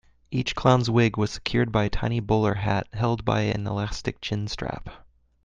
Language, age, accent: English, 19-29, United States English